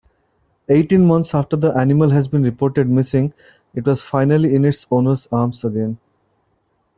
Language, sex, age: English, male, 30-39